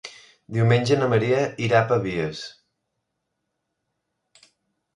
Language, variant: Catalan, Central